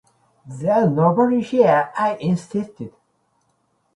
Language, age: English, 50-59